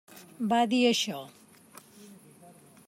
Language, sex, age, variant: Catalan, male, 50-59, Central